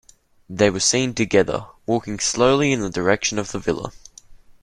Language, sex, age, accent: English, male, under 19, Australian English